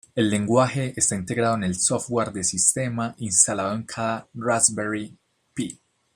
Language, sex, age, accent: Spanish, male, 19-29, Caribe: Cuba, Venezuela, Puerto Rico, República Dominicana, Panamá, Colombia caribeña, México caribeño, Costa del golfo de México